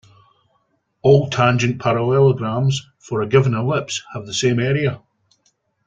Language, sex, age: English, male, 50-59